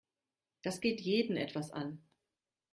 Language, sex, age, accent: German, female, 40-49, Deutschland Deutsch